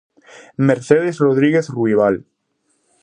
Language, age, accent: Galician, 19-29, Normativo (estándar)